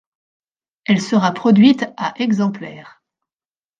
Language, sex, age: French, female, 40-49